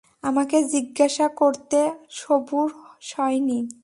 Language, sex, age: Bengali, female, 19-29